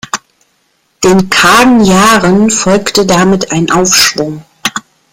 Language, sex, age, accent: German, female, 40-49, Deutschland Deutsch